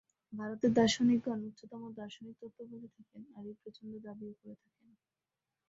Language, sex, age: Bengali, female, 19-29